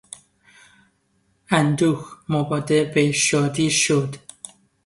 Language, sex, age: Persian, male, 30-39